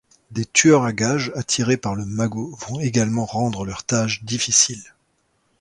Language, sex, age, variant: French, male, 30-39, Français de métropole